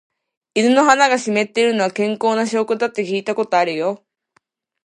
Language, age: Japanese, 19-29